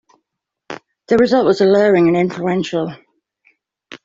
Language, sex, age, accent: English, female, 40-49, England English